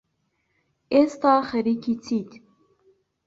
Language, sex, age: Central Kurdish, female, 19-29